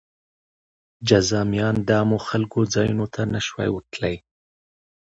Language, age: Pashto, 30-39